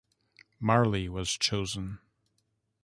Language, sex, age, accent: English, male, 50-59, Canadian English